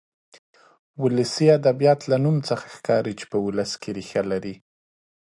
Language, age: Pashto, 30-39